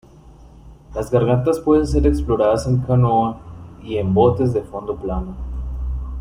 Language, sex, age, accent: Spanish, male, 19-29, Andino-Pacífico: Colombia, Perú, Ecuador, oeste de Bolivia y Venezuela andina